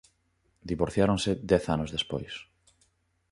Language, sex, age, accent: Galician, male, 30-39, Normativo (estándar)